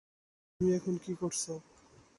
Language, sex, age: Bengali, male, 19-29